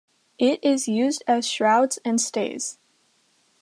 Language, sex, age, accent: English, female, under 19, United States English